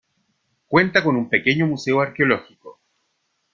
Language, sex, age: Spanish, male, 50-59